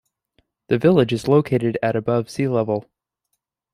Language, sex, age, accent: English, male, under 19, United States English